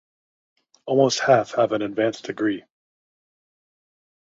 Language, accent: English, United States English